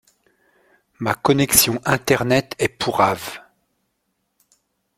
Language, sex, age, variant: French, male, 40-49, Français de métropole